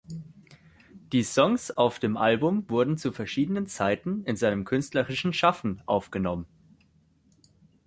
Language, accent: German, Deutschland Deutsch